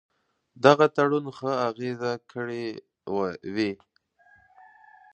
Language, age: Pashto, 19-29